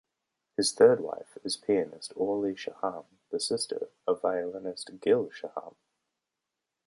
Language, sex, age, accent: English, male, 30-39, New Zealand English